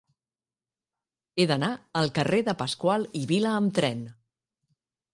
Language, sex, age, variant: Catalan, female, 50-59, Central